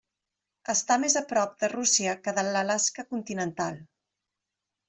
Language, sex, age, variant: Catalan, female, 40-49, Central